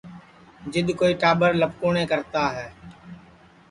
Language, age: Sansi, 19-29